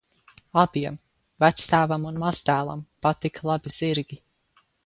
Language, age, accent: Latvian, under 19, Vidzemes